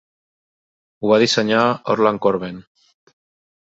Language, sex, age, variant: Catalan, male, 40-49, Central